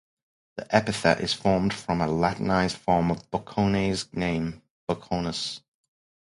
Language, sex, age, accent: English, male, 30-39, England English